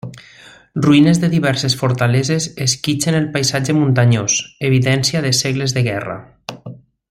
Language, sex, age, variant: Catalan, male, 40-49, Central